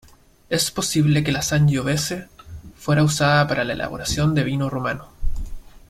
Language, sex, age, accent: Spanish, male, 19-29, Chileno: Chile, Cuyo